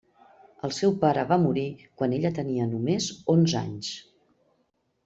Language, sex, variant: Catalan, female, Central